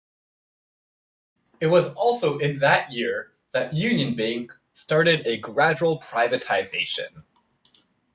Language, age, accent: English, 19-29, United States English